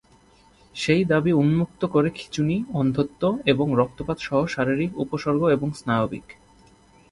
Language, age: Bengali, 19-29